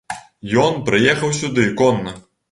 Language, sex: Belarusian, male